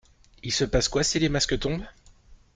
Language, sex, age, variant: French, male, 30-39, Français de métropole